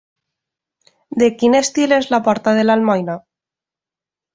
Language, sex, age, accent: Catalan, female, 19-29, valencià